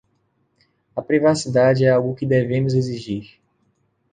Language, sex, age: Portuguese, male, 30-39